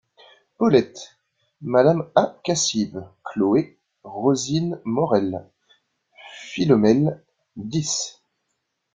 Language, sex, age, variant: French, male, 30-39, Français de métropole